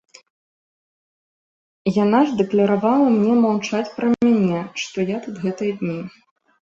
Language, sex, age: Belarusian, female, 19-29